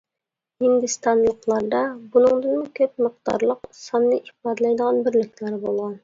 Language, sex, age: Uyghur, female, 19-29